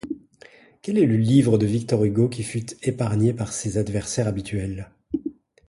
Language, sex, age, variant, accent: French, male, 40-49, Français d'Europe, Français de Belgique